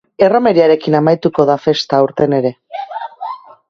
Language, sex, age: Basque, female, under 19